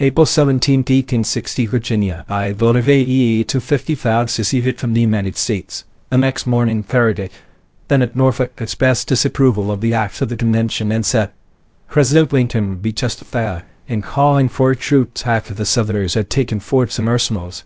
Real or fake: fake